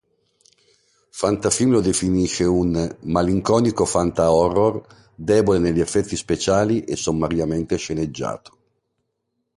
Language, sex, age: Italian, male, 50-59